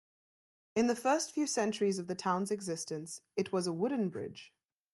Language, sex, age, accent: English, female, 19-29, Southern African (South Africa, Zimbabwe, Namibia)